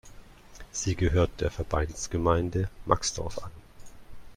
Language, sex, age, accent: German, male, 30-39, Deutschland Deutsch